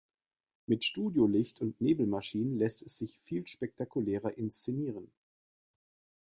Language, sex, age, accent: German, male, 40-49, Deutschland Deutsch